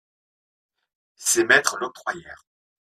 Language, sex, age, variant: French, male, 30-39, Français de métropole